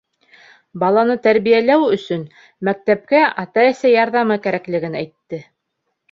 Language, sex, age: Bashkir, female, 30-39